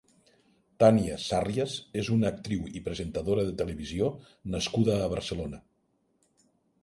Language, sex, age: Catalan, male, 60-69